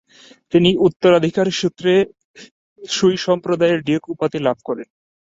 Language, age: Bengali, 30-39